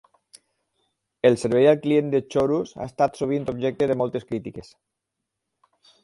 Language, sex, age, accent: Catalan, male, 50-59, valencià